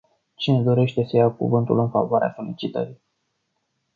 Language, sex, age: Romanian, male, 19-29